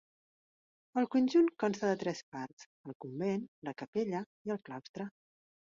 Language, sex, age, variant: Catalan, female, 40-49, Central